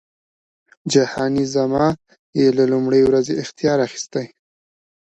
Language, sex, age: Pashto, male, 19-29